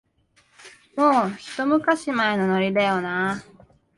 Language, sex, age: Japanese, female, 19-29